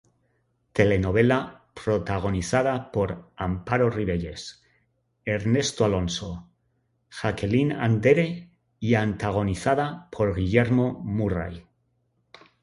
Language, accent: Spanish, España: Norte peninsular (Asturias, Castilla y León, Cantabria, País Vasco, Navarra, Aragón, La Rioja, Guadalajara, Cuenca)